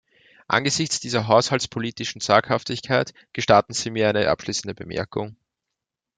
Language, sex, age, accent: German, male, 19-29, Österreichisches Deutsch